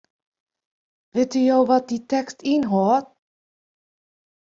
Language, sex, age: Western Frisian, female, 40-49